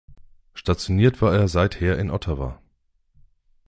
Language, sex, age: German, male, 30-39